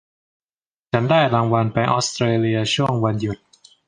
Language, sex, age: Thai, male, 19-29